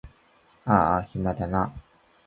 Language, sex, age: Japanese, male, 19-29